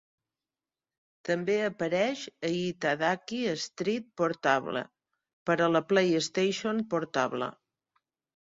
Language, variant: Catalan, Central